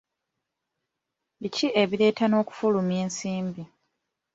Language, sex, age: Ganda, female, 19-29